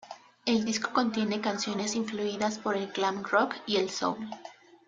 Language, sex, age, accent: Spanish, female, 19-29, México